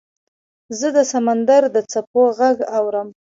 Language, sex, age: Pashto, female, 19-29